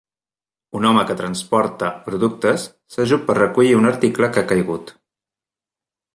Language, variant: Catalan, Central